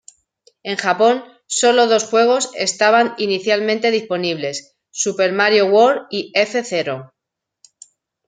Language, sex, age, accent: Spanish, female, 40-49, España: Centro-Sur peninsular (Madrid, Toledo, Castilla-La Mancha)